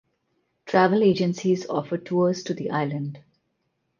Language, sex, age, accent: English, female, 40-49, India and South Asia (India, Pakistan, Sri Lanka)